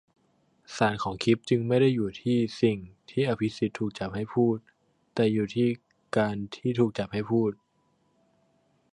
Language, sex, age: Thai, male, under 19